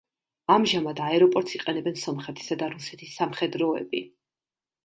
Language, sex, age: Georgian, female, 30-39